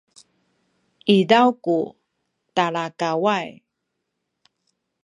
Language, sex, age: Sakizaya, female, 50-59